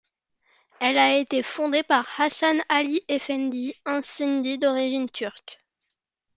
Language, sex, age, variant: French, female, under 19, Français de métropole